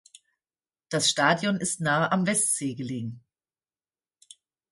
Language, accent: German, Deutschland Deutsch